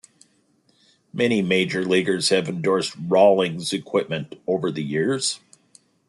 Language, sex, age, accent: English, male, 60-69, United States English